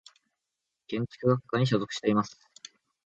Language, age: Japanese, 19-29